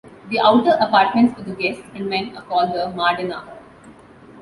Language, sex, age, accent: English, female, 19-29, India and South Asia (India, Pakistan, Sri Lanka)